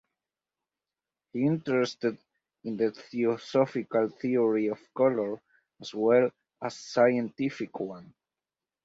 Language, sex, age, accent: English, male, 19-29, United States English